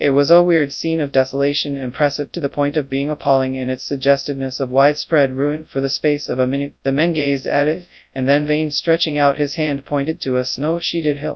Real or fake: fake